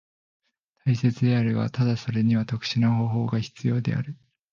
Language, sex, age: Japanese, male, 19-29